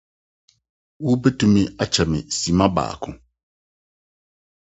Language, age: Akan, 60-69